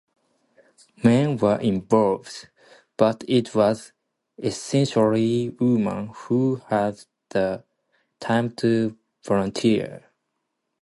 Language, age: English, 19-29